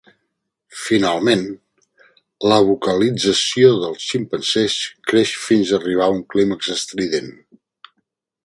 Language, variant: Catalan, Central